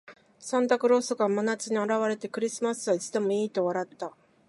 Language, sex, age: Japanese, female, 40-49